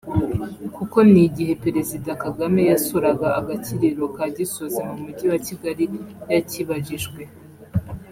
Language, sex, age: Kinyarwanda, female, under 19